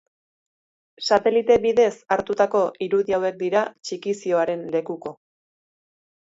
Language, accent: Basque, Erdialdekoa edo Nafarra (Gipuzkoa, Nafarroa)